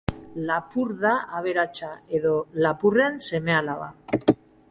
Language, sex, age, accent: Basque, female, 40-49, Mendebalekoa (Araba, Bizkaia, Gipuzkoako mendebaleko herri batzuk)